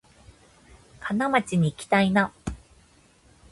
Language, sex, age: Japanese, female, 30-39